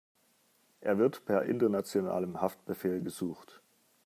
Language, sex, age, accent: German, male, 40-49, Deutschland Deutsch